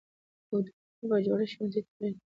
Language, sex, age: Pashto, female, 19-29